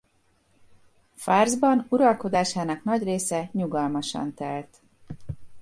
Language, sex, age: Hungarian, female, 50-59